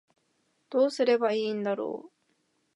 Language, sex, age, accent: Japanese, female, 19-29, 標準語